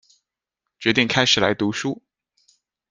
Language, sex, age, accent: Chinese, male, 30-39, 出生地：浙江省